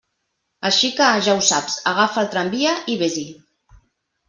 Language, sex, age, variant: Catalan, female, 30-39, Central